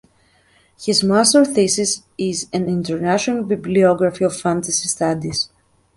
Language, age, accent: English, 30-39, United States English